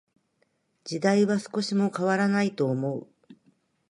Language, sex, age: Japanese, female, 50-59